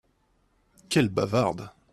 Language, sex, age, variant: French, male, 30-39, Français de métropole